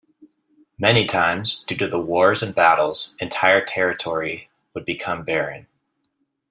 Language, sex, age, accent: English, male, 30-39, United States English